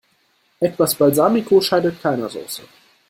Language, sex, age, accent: German, male, under 19, Deutschland Deutsch